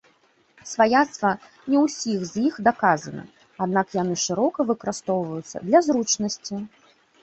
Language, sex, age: Belarusian, female, 30-39